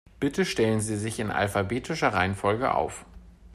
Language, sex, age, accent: German, male, 30-39, Deutschland Deutsch